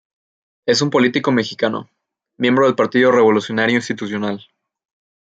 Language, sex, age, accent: Spanish, male, under 19, México